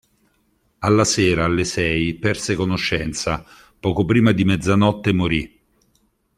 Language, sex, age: Italian, male, 50-59